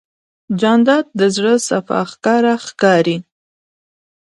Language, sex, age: Pashto, female, 19-29